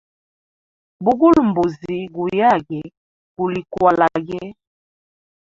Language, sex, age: Hemba, female, 19-29